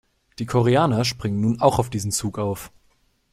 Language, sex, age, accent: German, male, 19-29, Deutschland Deutsch